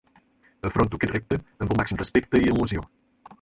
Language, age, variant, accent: Catalan, 19-29, Central, central